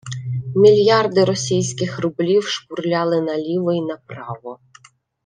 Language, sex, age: Ukrainian, female, 30-39